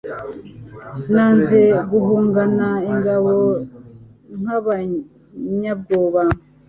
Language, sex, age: Kinyarwanda, female, 40-49